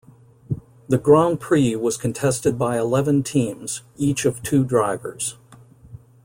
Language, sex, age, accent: English, male, 60-69, United States English